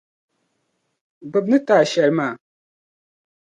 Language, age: Dagbani, 19-29